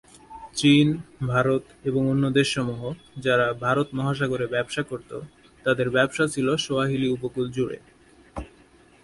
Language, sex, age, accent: Bengali, male, 19-29, Standard Bengali